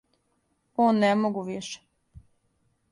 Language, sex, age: Serbian, female, 19-29